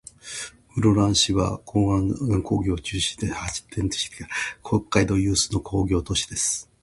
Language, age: Japanese, 60-69